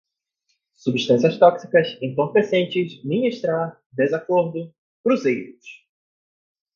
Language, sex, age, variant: Portuguese, male, 19-29, Portuguese (Brasil)